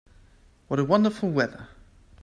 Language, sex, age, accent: English, male, 30-39, England English